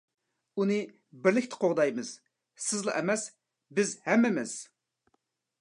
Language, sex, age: Uyghur, male, 30-39